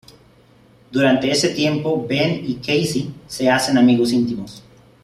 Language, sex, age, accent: Spanish, male, 30-39, México